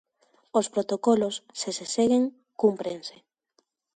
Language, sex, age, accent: Galician, female, 19-29, Normativo (estándar)